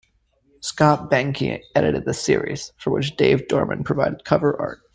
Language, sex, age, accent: English, male, 30-39, United States English